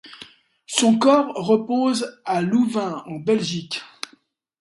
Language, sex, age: French, male, 60-69